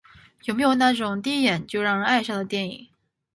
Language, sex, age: Chinese, female, 19-29